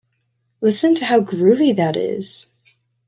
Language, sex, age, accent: English, female, 19-29, United States English